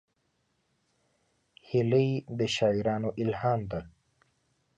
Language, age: Pashto, 19-29